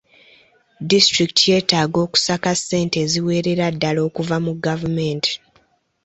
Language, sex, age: Ganda, female, 19-29